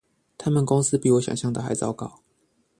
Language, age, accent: Chinese, 19-29, 出生地：彰化縣